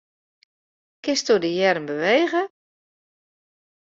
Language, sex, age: Western Frisian, female, 50-59